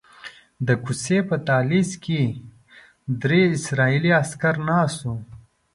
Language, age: Pashto, 19-29